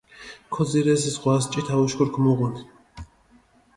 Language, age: Mingrelian, 30-39